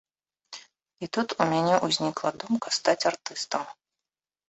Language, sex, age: Belarusian, female, 30-39